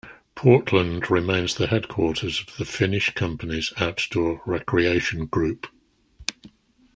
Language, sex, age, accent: English, male, 60-69, England English